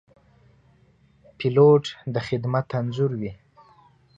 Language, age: Pashto, 19-29